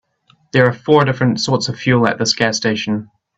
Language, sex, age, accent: English, male, 19-29, New Zealand English